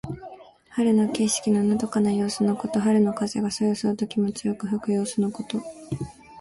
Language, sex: Japanese, female